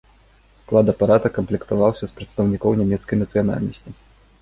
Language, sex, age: Belarusian, male, 30-39